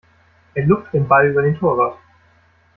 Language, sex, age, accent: German, male, 19-29, Deutschland Deutsch